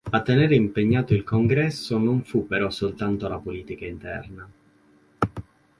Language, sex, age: Italian, male, 19-29